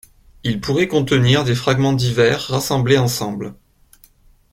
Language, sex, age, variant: French, male, 19-29, Français de métropole